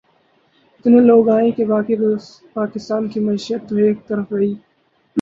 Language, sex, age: Urdu, male, 19-29